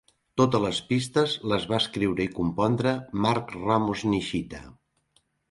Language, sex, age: Catalan, male, 60-69